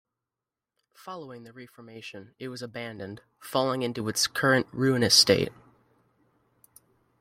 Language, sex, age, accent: English, male, under 19, United States English